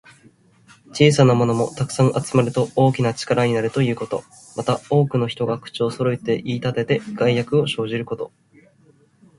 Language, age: Japanese, under 19